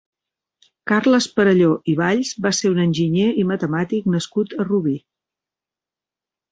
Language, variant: Catalan, Central